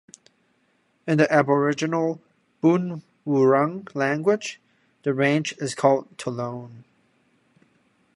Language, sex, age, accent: English, male, 19-29, United States English